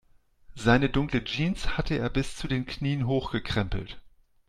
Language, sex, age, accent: German, male, 40-49, Deutschland Deutsch